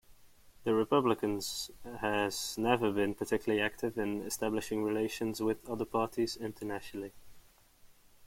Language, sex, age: English, male, 19-29